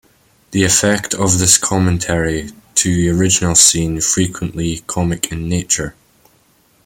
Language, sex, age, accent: English, male, under 19, Scottish English